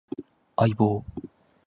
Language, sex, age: Japanese, male, under 19